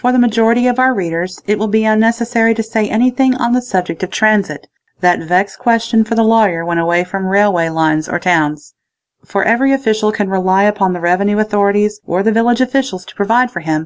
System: none